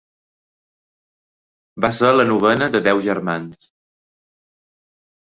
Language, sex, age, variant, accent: Catalan, male, 40-49, Balear, menorquí